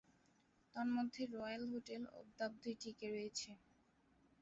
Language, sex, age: Bengali, female, 19-29